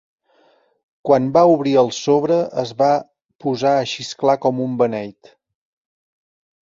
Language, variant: Catalan, Central